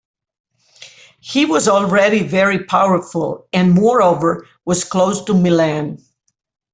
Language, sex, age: English, female, 60-69